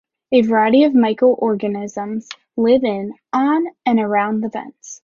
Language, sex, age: English, female, 19-29